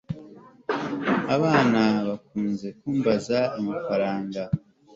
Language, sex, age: Kinyarwanda, male, 40-49